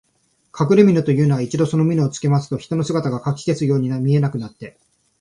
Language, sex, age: Japanese, male, 30-39